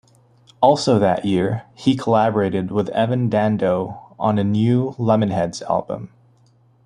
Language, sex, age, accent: English, male, 19-29, United States English